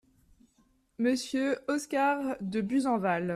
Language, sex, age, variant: French, female, 19-29, Français de métropole